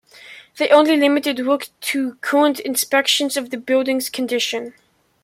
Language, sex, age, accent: English, male, under 19, England English